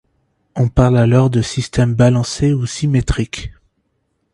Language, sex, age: French, male, 19-29